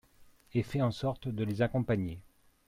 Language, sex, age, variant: French, male, 40-49, Français de métropole